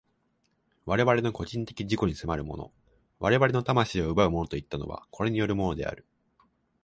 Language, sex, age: Japanese, male, 19-29